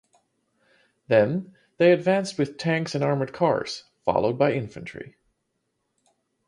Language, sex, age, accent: English, male, 40-49, United States English